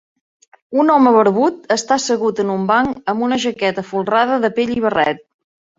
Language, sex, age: Catalan, female, 50-59